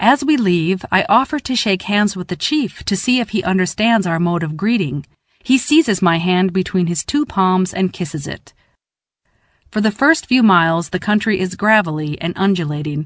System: none